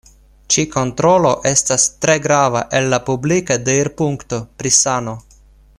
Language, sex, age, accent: Esperanto, male, 19-29, Internacia